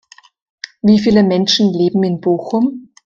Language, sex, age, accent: German, female, 30-39, Österreichisches Deutsch